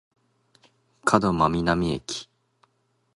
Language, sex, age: Japanese, male, 19-29